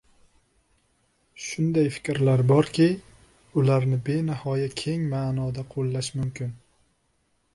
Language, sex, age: Uzbek, male, 19-29